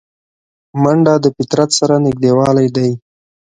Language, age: Pashto, 19-29